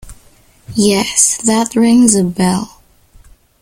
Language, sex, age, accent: English, female, under 19, England English